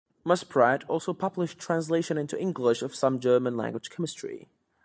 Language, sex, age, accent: English, male, 19-29, England English